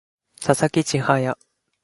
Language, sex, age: Japanese, male, 19-29